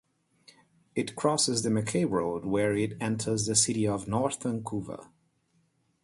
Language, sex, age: English, male, 30-39